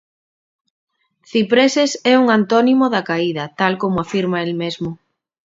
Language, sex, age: Galician, female, 30-39